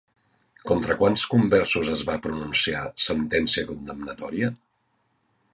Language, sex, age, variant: Catalan, male, 50-59, Central